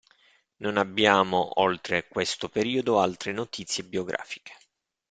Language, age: Italian, 40-49